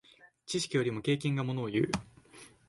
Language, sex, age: Japanese, male, 19-29